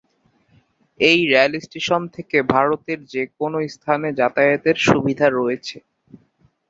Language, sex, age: Bengali, male, 19-29